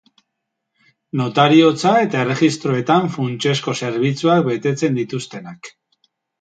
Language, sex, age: Basque, male, 40-49